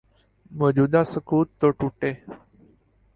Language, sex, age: Urdu, male, 19-29